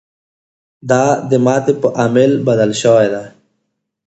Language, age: Pashto, 19-29